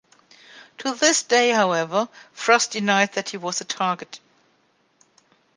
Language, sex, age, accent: English, female, 50-59, Australian English